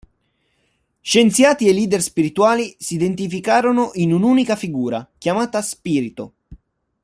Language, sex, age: Italian, male, 19-29